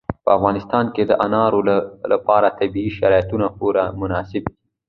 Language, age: Pashto, under 19